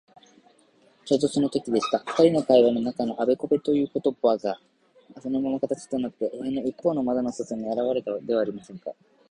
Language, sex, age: Japanese, male, under 19